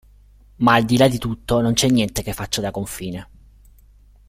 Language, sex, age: Italian, male, 30-39